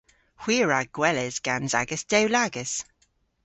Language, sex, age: Cornish, female, 40-49